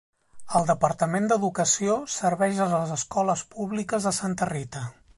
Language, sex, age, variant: Catalan, male, 40-49, Central